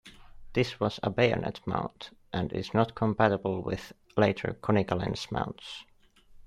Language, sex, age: English, male, 19-29